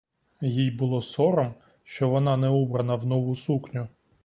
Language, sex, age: Ukrainian, male, 30-39